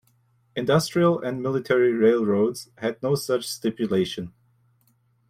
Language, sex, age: English, male, 19-29